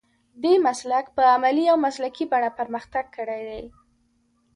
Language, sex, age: Pashto, female, under 19